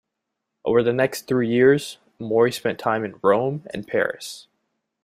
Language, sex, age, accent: English, male, 19-29, United States English